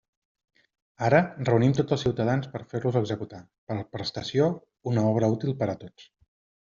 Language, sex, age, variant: Catalan, male, 40-49, Central